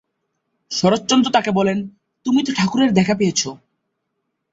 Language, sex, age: Bengali, male, 19-29